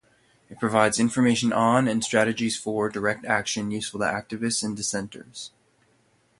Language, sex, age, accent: English, male, 19-29, United States English